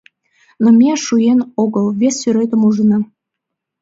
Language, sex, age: Mari, female, under 19